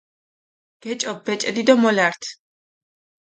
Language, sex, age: Mingrelian, female, 19-29